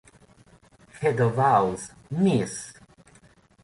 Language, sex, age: English, male, 50-59